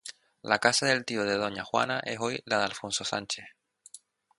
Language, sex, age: Spanish, male, 19-29